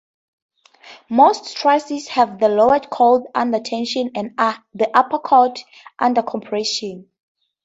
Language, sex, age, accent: English, female, 19-29, Southern African (South Africa, Zimbabwe, Namibia)